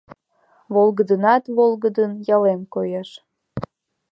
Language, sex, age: Mari, female, under 19